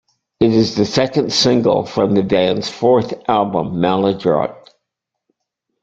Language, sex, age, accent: English, male, 60-69, United States English